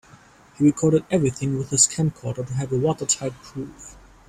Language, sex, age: English, male, 19-29